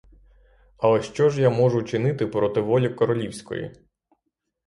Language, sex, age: Ukrainian, male, 30-39